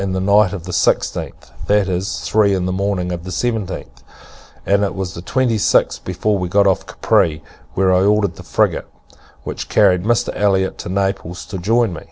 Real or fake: real